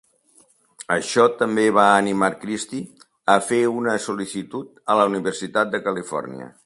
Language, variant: Catalan, Septentrional